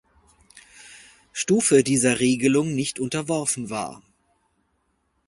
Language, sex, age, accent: German, male, 40-49, Deutschland Deutsch